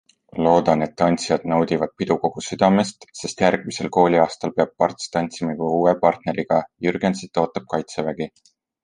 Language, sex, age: Estonian, male, 19-29